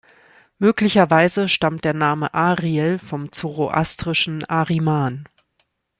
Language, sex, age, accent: German, female, 40-49, Deutschland Deutsch